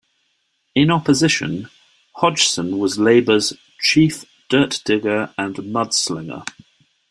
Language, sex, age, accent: English, male, 30-39, England English